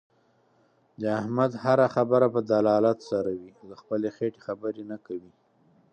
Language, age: Pashto, 40-49